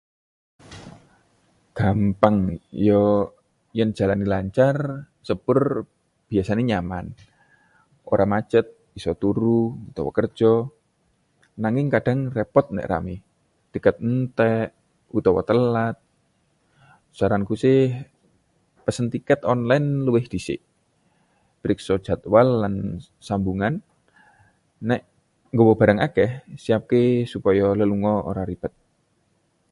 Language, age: Javanese, 30-39